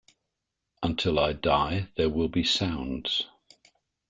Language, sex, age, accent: English, male, 60-69, England English